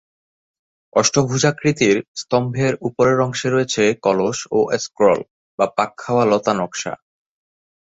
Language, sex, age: Bengali, male, 19-29